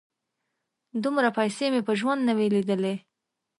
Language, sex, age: Pashto, female, 19-29